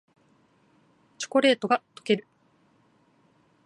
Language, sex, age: Japanese, female, 19-29